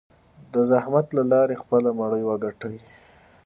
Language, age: Pashto, 19-29